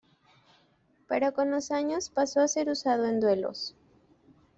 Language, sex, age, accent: Spanish, female, 19-29, México